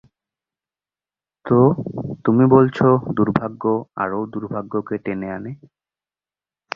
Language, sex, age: Bengali, male, 19-29